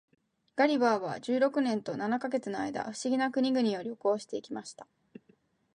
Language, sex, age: Japanese, female, 19-29